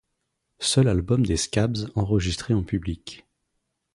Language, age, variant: French, 30-39, Français de métropole